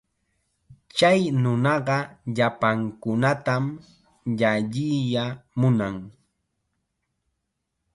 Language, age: Chiquián Ancash Quechua, 19-29